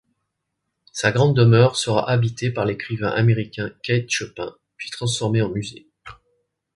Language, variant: French, Français de métropole